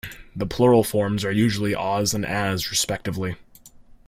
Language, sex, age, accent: English, male, under 19, United States English